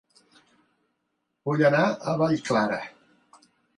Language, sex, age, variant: Catalan, male, 40-49, Central